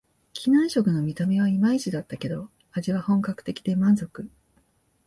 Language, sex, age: Japanese, female, 40-49